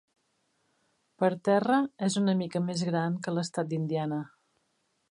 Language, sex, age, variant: Catalan, female, 50-59, Septentrional